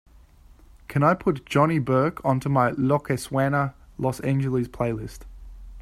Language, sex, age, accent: English, male, 19-29, Australian English